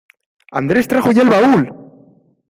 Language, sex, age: Spanish, male, 19-29